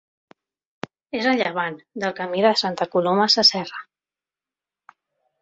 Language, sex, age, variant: Catalan, female, 40-49, Central